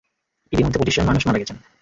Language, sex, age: Bengali, male, 19-29